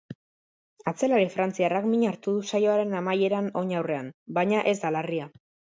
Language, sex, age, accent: Basque, male, under 19, Mendebalekoa (Araba, Bizkaia, Gipuzkoako mendebaleko herri batzuk)